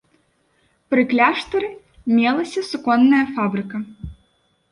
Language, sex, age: Belarusian, female, 19-29